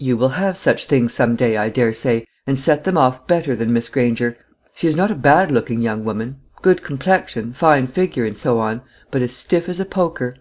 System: none